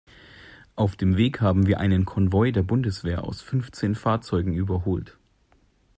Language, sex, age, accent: German, male, 19-29, Deutschland Deutsch